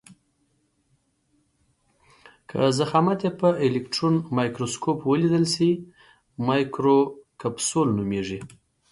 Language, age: Pashto, 30-39